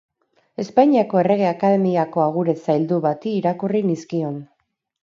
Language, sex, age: Basque, female, 30-39